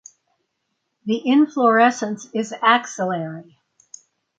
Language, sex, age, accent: English, female, 80-89, United States English